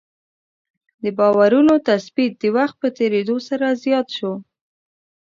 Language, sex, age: Pashto, female, under 19